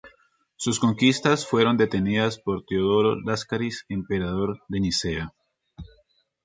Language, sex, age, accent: Spanish, male, 30-39, Andino-Pacífico: Colombia, Perú, Ecuador, oeste de Bolivia y Venezuela andina